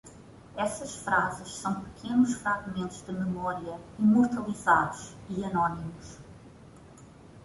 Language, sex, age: Portuguese, female, 30-39